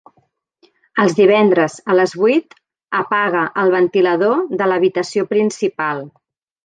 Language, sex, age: Catalan, female, 50-59